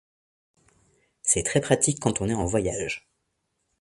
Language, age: French, 30-39